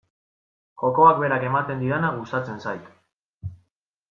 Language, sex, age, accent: Basque, male, 19-29, Mendebalekoa (Araba, Bizkaia, Gipuzkoako mendebaleko herri batzuk)